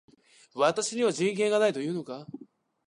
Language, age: Japanese, 19-29